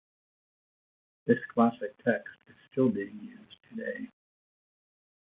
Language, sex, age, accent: English, male, 60-69, United States English